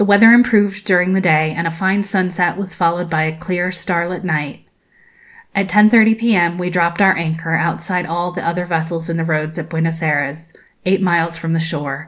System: none